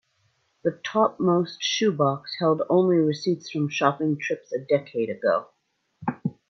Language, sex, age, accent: English, female, 50-59, United States English